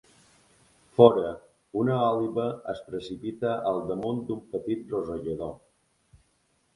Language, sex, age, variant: Catalan, male, 30-39, Balear